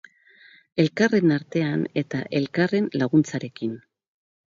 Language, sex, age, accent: Basque, female, 60-69, Mendebalekoa (Araba, Bizkaia, Gipuzkoako mendebaleko herri batzuk)